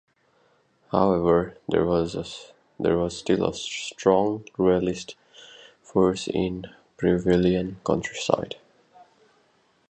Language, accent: English, United States English